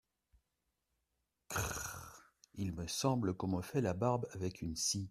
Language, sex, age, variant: French, male, 50-59, Français de métropole